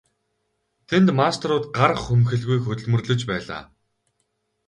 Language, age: Mongolian, 19-29